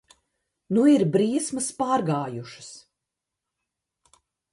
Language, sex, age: Latvian, female, 50-59